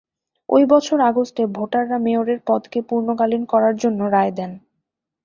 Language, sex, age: Bengali, female, under 19